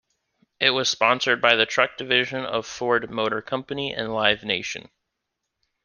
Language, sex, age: English, male, 19-29